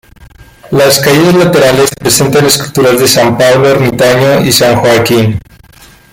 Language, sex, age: Spanish, male, 19-29